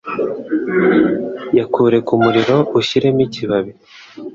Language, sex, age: Kinyarwanda, male, under 19